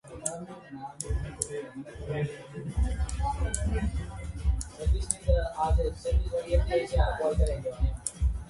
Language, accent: English, United States English; India and South Asia (India, Pakistan, Sri Lanka)